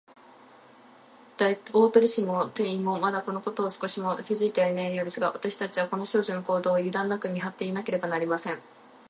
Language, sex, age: Japanese, female, 19-29